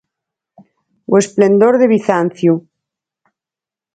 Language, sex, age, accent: Galician, female, 40-49, Central (gheada)